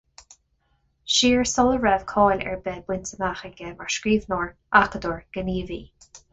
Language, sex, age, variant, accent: Irish, female, 30-39, Gaeilge Chonnacht, Cainteoir líofa, ní ó dhúchas